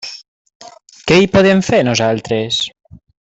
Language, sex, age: Catalan, male, 30-39